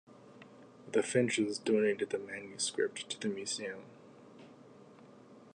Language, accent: English, United States English